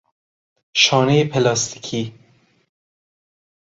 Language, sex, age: Persian, male, 30-39